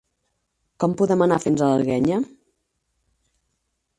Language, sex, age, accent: Catalan, female, 40-49, estàndard